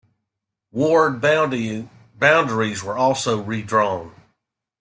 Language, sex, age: English, male, 50-59